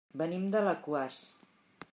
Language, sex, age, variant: Catalan, female, 50-59, Central